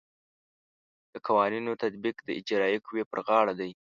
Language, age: Pashto, under 19